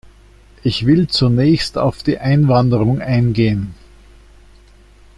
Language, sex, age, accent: German, male, 60-69, Österreichisches Deutsch